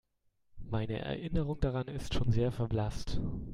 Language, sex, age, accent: German, male, 19-29, Deutschland Deutsch